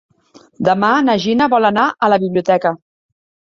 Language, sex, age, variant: Catalan, female, 40-49, Central